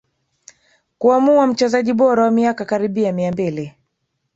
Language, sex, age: Swahili, female, 30-39